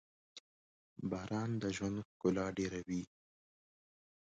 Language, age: Pashto, 19-29